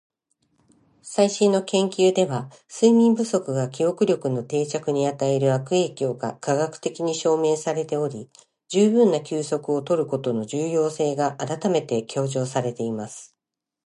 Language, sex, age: Japanese, female, 50-59